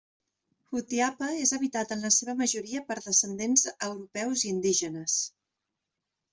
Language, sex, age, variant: Catalan, female, 40-49, Central